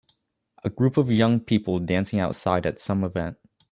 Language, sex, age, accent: English, male, 19-29, United States English